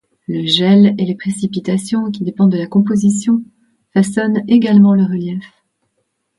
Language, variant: French, Français de métropole